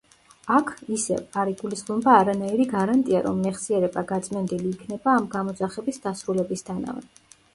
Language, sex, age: Georgian, female, 30-39